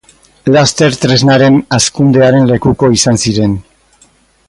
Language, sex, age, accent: Basque, male, 60-69, Mendebalekoa (Araba, Bizkaia, Gipuzkoako mendebaleko herri batzuk)